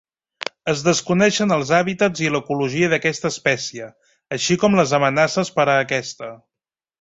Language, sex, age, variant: Catalan, male, 30-39, Central